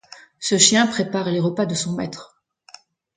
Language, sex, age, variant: French, female, 60-69, Français de métropole